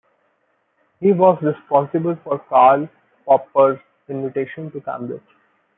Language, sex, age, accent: English, male, 19-29, India and South Asia (India, Pakistan, Sri Lanka)